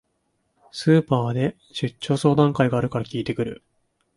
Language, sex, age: Japanese, male, 19-29